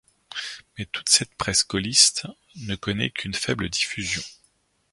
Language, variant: French, Français de métropole